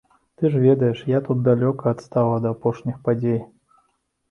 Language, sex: Belarusian, male